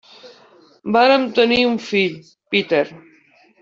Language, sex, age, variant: Catalan, female, 60-69, Nord-Occidental